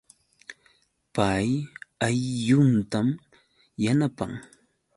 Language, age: Yauyos Quechua, 30-39